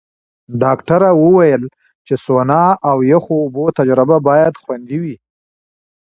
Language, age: Pashto, 40-49